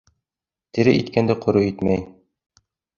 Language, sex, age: Bashkir, male, 30-39